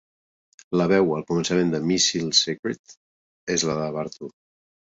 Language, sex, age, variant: Catalan, male, 50-59, Central